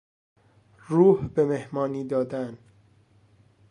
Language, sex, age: Persian, male, 19-29